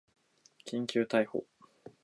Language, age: Japanese, 19-29